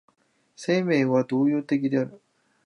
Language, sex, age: Japanese, male, 19-29